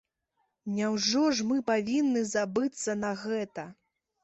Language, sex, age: Belarusian, female, 19-29